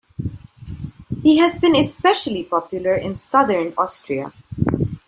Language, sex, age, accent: English, female, 30-39, India and South Asia (India, Pakistan, Sri Lanka)